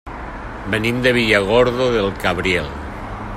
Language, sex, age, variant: Catalan, male, 50-59, Central